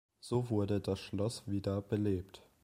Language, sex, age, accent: German, male, 19-29, Deutschland Deutsch